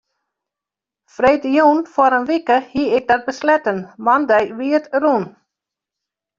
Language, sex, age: Western Frisian, female, 60-69